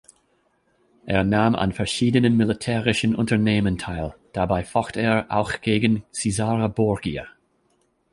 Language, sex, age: German, male, 40-49